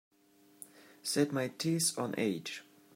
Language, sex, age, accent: English, male, 19-29, England English